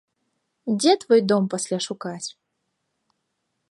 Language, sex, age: Belarusian, female, 19-29